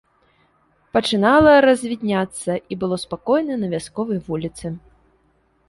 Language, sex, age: Belarusian, female, 19-29